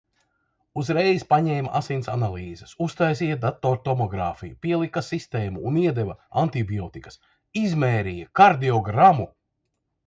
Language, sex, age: Latvian, male, 50-59